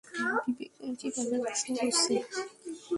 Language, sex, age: Bengali, female, 19-29